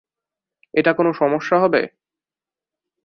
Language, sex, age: Bengali, male, under 19